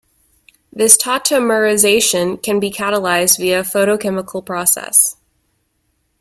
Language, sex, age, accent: English, female, 19-29, United States English